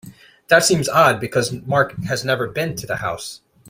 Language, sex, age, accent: English, male, 30-39, United States English